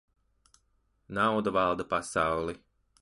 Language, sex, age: Latvian, male, 30-39